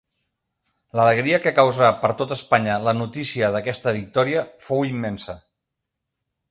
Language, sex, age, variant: Catalan, male, 50-59, Central